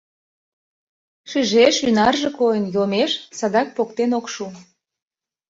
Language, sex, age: Mari, female, 30-39